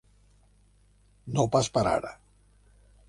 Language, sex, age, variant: Catalan, male, 70-79, Central